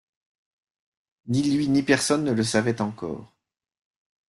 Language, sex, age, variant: French, male, 50-59, Français de métropole